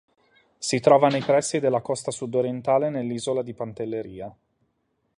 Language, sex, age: Italian, male, 30-39